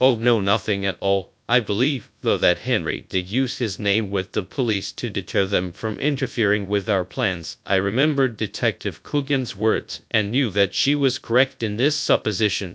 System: TTS, GradTTS